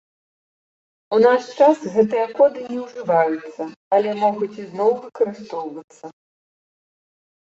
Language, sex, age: Belarusian, female, 19-29